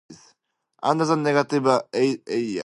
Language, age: English, 19-29